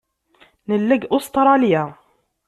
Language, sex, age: Kabyle, female, 30-39